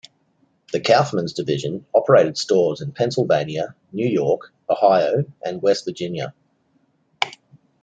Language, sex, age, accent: English, male, 30-39, Australian English